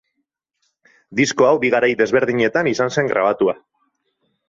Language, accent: Basque, Mendebalekoa (Araba, Bizkaia, Gipuzkoako mendebaleko herri batzuk)